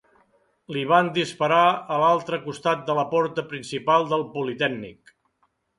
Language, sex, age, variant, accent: Catalan, male, 60-69, Central, central